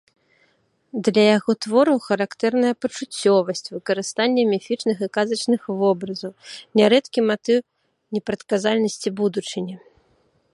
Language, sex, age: Belarusian, female, 30-39